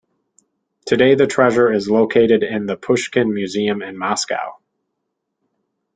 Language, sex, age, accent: English, male, 30-39, United States English